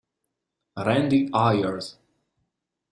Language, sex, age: Italian, male, 30-39